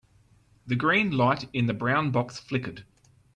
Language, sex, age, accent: English, male, 30-39, Australian English